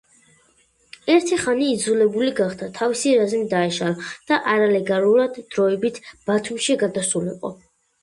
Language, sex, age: Georgian, female, 19-29